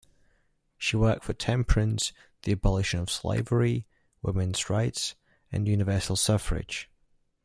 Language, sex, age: English, male, 19-29